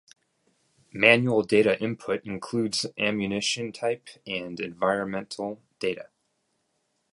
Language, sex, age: English, male, 30-39